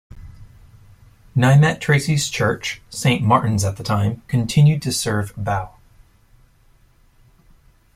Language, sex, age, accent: English, male, 30-39, United States English